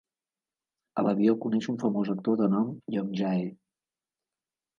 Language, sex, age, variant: Catalan, male, 50-59, Central